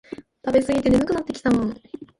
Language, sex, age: Japanese, male, 19-29